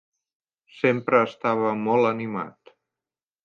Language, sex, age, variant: Catalan, male, 50-59, Central